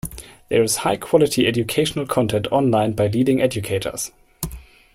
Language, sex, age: English, male, 19-29